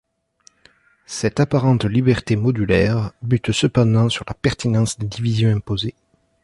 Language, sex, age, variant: French, male, 30-39, Français de métropole